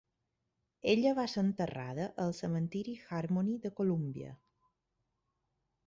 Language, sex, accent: Catalan, female, mallorquí